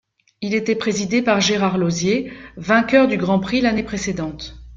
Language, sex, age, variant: French, female, 50-59, Français de métropole